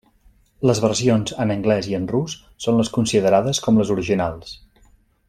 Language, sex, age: Catalan, male, 40-49